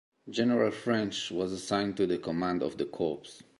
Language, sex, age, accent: English, male, 30-39, Canadian English